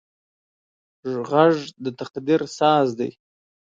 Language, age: Pashto, 19-29